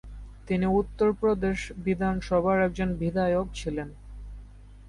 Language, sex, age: Bengali, male, under 19